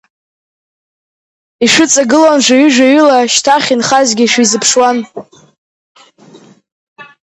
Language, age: Abkhazian, under 19